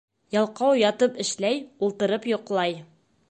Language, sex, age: Bashkir, female, 19-29